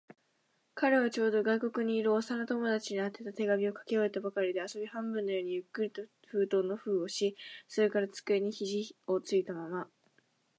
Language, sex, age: Japanese, female, 19-29